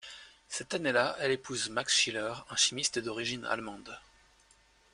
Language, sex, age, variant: French, male, 30-39, Français de métropole